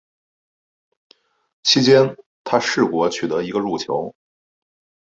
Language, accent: Chinese, 出生地：北京市